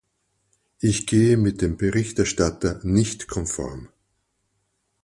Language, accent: German, Österreichisches Deutsch